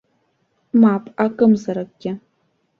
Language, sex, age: Abkhazian, female, under 19